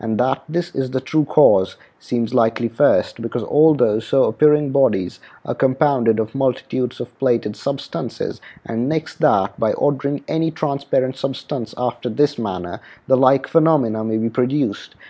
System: none